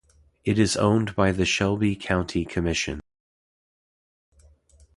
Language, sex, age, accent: English, male, 30-39, United States English